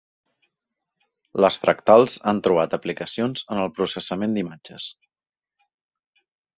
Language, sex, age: Catalan, male, 30-39